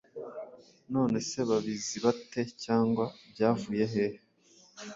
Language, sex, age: Kinyarwanda, male, 19-29